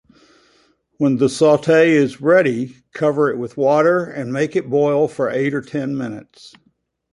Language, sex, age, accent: English, male, 70-79, United States English